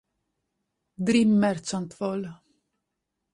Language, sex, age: Italian, female, 30-39